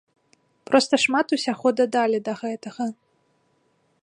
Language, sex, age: Belarusian, female, 19-29